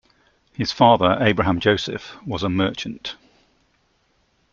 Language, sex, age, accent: English, male, 40-49, England English